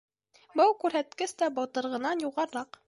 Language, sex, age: Bashkir, female, under 19